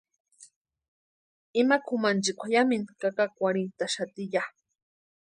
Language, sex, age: Western Highland Purepecha, female, 19-29